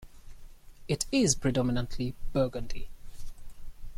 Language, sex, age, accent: English, male, 19-29, England English